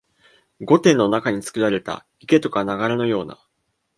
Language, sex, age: Japanese, male, 19-29